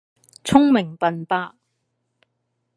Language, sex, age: Cantonese, female, 60-69